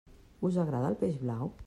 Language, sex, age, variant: Catalan, female, 50-59, Central